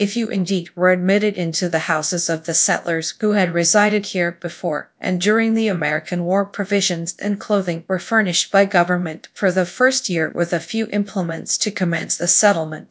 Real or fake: fake